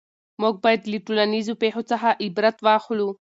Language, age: Pashto, 19-29